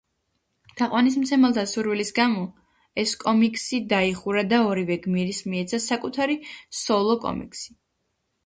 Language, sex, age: Georgian, female, under 19